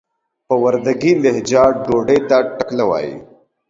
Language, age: Pashto, 30-39